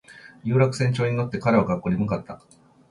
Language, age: Japanese, 40-49